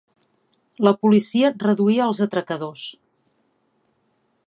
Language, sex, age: Catalan, female, 40-49